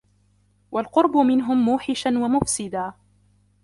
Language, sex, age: Arabic, female, under 19